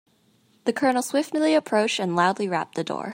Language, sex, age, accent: English, female, 19-29, United States English